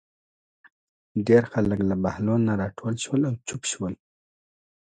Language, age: Pashto, 30-39